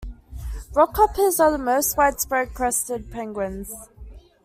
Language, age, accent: English, under 19, Australian English